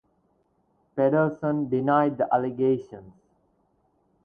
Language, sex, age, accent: English, male, 19-29, India and South Asia (India, Pakistan, Sri Lanka)